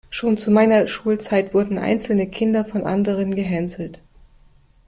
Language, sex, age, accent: German, female, 50-59, Deutschland Deutsch